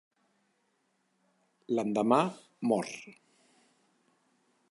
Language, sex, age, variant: Catalan, male, 50-59, Central